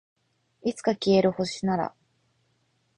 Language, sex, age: Japanese, female, 30-39